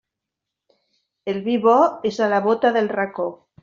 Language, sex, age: Catalan, female, 50-59